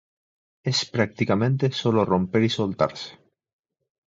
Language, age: Spanish, 19-29